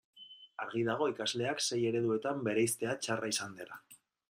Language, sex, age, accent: Basque, male, 30-39, Mendebalekoa (Araba, Bizkaia, Gipuzkoako mendebaleko herri batzuk)